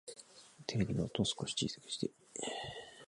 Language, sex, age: Japanese, male, 19-29